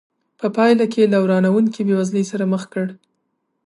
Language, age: Pashto, 19-29